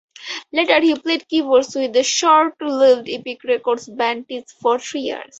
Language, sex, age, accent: English, female, 19-29, United States English